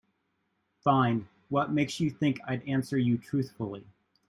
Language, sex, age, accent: English, male, 40-49, United States English